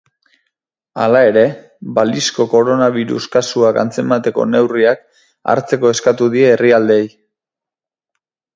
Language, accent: Basque, Erdialdekoa edo Nafarra (Gipuzkoa, Nafarroa)